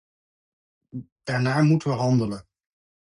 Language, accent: Dutch, Nederlands Nederlands